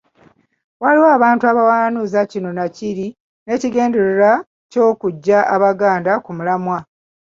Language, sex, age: Ganda, female, 50-59